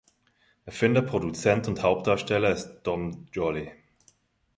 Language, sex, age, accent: German, male, 30-39, Schweizerdeutsch